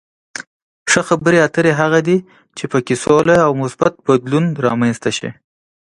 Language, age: Pashto, 19-29